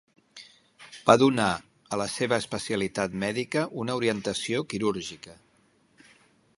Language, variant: Catalan, Central